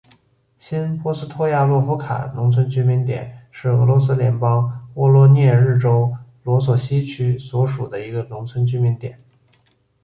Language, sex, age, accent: Chinese, male, 19-29, 出生地：北京市